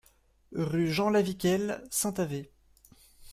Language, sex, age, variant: French, male, 19-29, Français de métropole